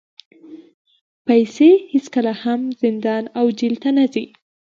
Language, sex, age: Pashto, female, 19-29